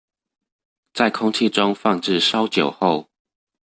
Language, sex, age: Chinese, male, under 19